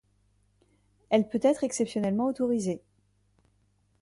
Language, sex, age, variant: French, female, 19-29, Français de métropole